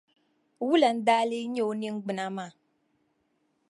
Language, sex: Dagbani, female